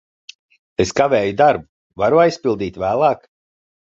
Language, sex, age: Latvian, male, 30-39